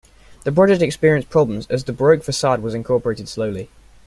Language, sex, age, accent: English, male, under 19, England English